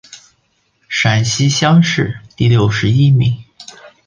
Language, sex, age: Chinese, male, 19-29